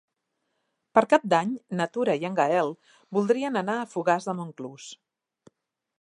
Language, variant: Catalan, Central